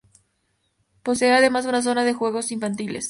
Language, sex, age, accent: Spanish, female, 19-29, México